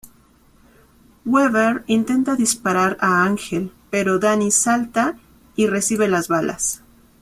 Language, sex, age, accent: Spanish, female, 30-39, México